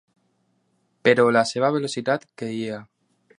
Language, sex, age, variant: Catalan, male, under 19, Alacantí